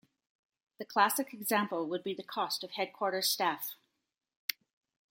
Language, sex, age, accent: English, female, 50-59, Canadian English